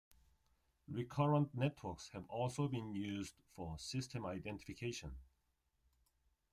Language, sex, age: English, male, 40-49